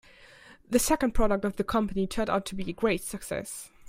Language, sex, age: English, female, 19-29